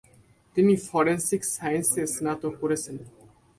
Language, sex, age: Bengali, male, 19-29